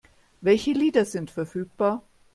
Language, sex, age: German, female, 50-59